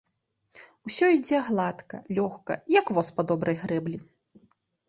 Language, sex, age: Belarusian, female, 19-29